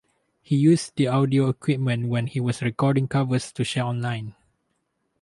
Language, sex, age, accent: English, male, 19-29, Malaysian English